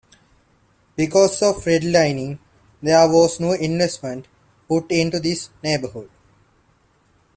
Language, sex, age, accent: English, male, 19-29, India and South Asia (India, Pakistan, Sri Lanka)